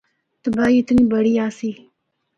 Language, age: Northern Hindko, 19-29